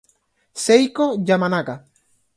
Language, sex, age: Spanish, male, 19-29